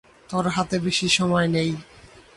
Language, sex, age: Bengali, male, 19-29